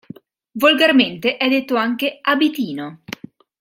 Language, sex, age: Italian, female, 30-39